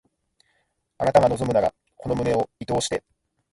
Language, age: Japanese, 30-39